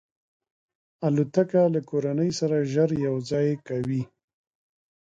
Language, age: Pashto, 40-49